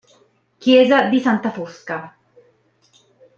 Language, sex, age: Italian, female, 30-39